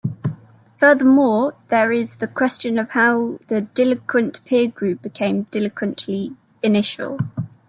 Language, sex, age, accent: English, female, 19-29, England English